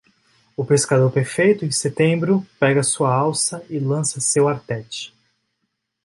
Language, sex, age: Portuguese, male, 19-29